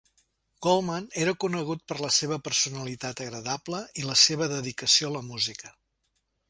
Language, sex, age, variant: Catalan, male, 60-69, Septentrional